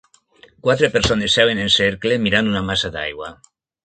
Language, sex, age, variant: Catalan, male, 60-69, Nord-Occidental